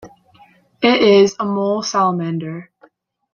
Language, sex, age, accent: English, female, 19-29, United States English